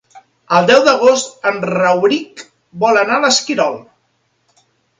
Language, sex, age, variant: Catalan, male, 40-49, Central